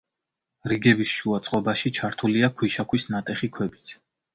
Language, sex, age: Georgian, male, 30-39